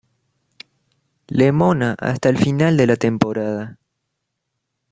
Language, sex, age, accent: Spanish, male, under 19, Rioplatense: Argentina, Uruguay, este de Bolivia, Paraguay